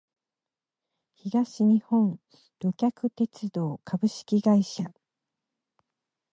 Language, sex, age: Japanese, female, 50-59